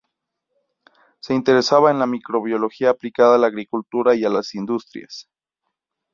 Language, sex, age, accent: Spanish, male, 19-29, México